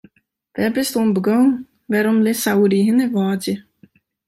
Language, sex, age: Western Frisian, female, 30-39